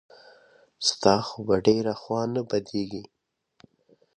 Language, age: Pashto, 19-29